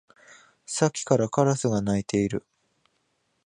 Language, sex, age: Japanese, male, 19-29